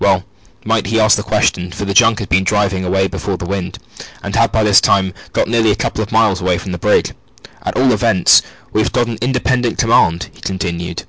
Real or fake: real